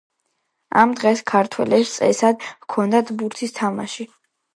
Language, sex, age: Georgian, female, under 19